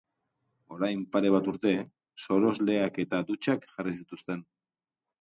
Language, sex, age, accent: Basque, male, 40-49, Erdialdekoa edo Nafarra (Gipuzkoa, Nafarroa)